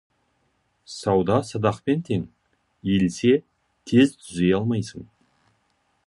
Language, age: Kazakh, 40-49